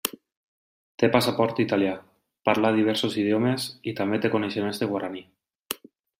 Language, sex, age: Catalan, male, 30-39